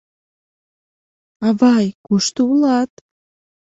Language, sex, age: Mari, female, 19-29